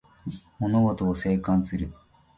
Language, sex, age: Japanese, male, 30-39